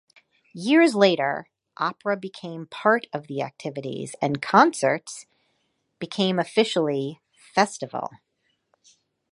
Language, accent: English, United States English